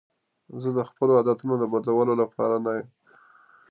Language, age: Pashto, 30-39